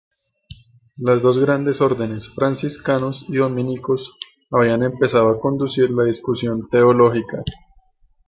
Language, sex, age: Spanish, male, 30-39